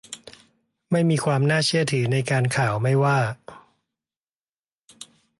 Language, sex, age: Thai, male, 40-49